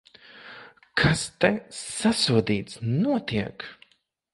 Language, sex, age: Latvian, male, 19-29